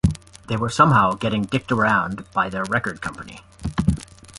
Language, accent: English, United States English